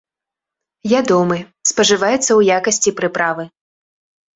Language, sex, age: Belarusian, female, 19-29